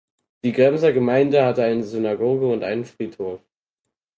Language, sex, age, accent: German, male, under 19, Deutschland Deutsch